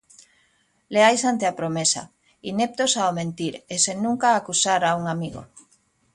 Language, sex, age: Galician, male, 50-59